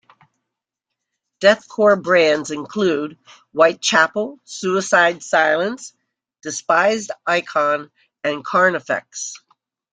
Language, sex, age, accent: English, female, 60-69, United States English